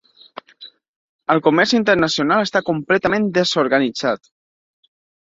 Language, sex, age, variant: Catalan, male, 19-29, Central